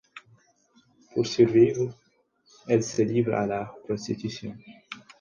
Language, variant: French, Français d'Afrique subsaharienne et des îles africaines